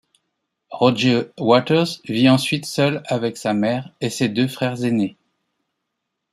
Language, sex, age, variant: French, male, 40-49, Français de métropole